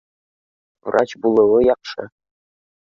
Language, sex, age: Bashkir, male, under 19